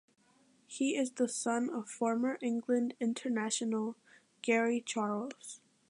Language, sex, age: English, female, under 19